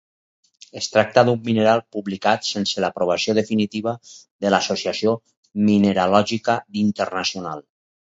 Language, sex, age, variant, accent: Catalan, male, 60-69, Valencià meridional, valencià